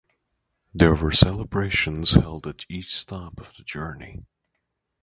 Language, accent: English, United States English; England English